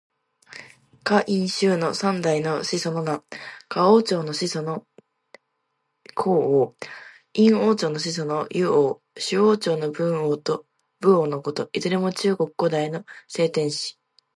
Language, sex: Japanese, female